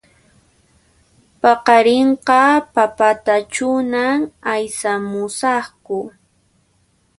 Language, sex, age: Puno Quechua, female, 19-29